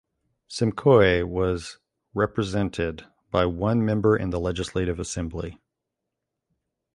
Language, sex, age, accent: English, male, 40-49, United States English